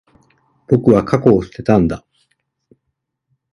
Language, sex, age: Japanese, male, 40-49